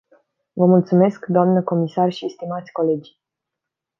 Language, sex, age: Romanian, female, 19-29